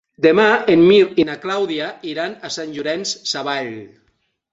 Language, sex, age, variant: Catalan, male, 50-59, Central